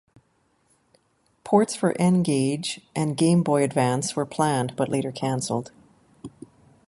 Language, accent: English, Canadian English